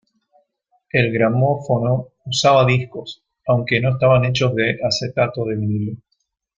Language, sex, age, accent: Spanish, male, 30-39, Rioplatense: Argentina, Uruguay, este de Bolivia, Paraguay